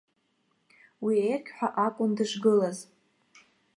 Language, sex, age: Abkhazian, female, 30-39